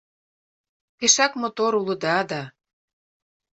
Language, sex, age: Mari, female, 40-49